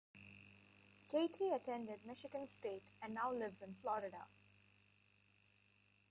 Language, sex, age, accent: English, female, 19-29, India and South Asia (India, Pakistan, Sri Lanka)